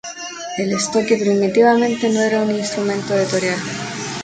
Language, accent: Spanish, Chileno: Chile, Cuyo